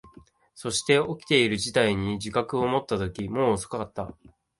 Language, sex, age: Japanese, male, 19-29